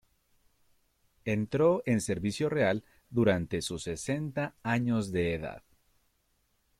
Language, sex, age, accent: Spanish, male, 19-29, México